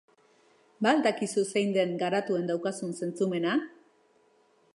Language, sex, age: Basque, female, 30-39